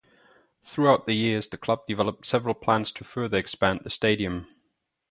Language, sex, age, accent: English, male, 30-39, New Zealand English